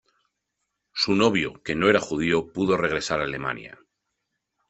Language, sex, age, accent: Spanish, male, 40-49, España: Centro-Sur peninsular (Madrid, Toledo, Castilla-La Mancha)